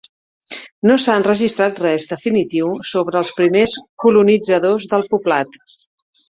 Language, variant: Catalan, Central